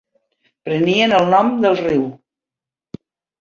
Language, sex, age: Catalan, female, 50-59